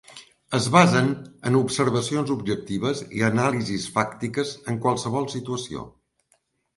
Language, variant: Catalan, Central